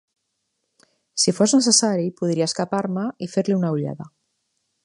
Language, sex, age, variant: Catalan, female, 40-49, Central